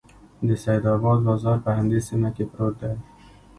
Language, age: Pashto, 19-29